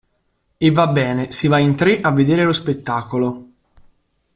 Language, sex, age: Italian, male, 19-29